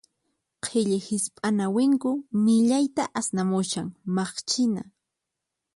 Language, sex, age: Puno Quechua, female, 19-29